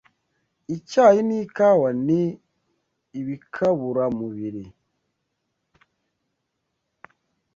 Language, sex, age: Kinyarwanda, male, 19-29